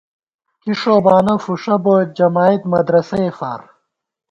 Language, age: Gawar-Bati, 30-39